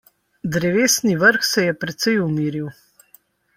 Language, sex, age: Slovenian, female, 50-59